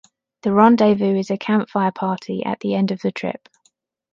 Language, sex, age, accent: English, female, 30-39, England English